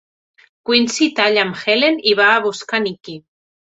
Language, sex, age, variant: Catalan, female, 40-49, Central